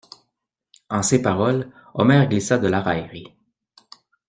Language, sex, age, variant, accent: French, male, 30-39, Français d'Amérique du Nord, Français du Canada